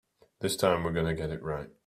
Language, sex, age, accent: English, male, 19-29, England English